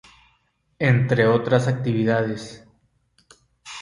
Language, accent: Spanish, México